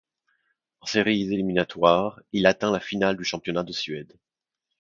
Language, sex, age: French, male, 30-39